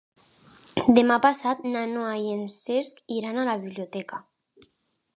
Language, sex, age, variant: Catalan, female, under 19, Alacantí